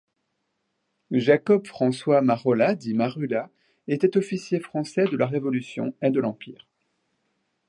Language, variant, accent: French, Français d'Europe, Français de Suisse